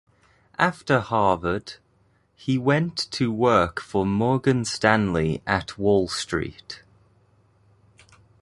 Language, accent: English, England English